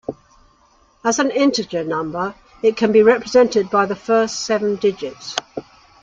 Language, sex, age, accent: English, female, 70-79, England English